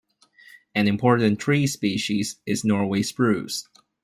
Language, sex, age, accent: English, male, 19-29, United States English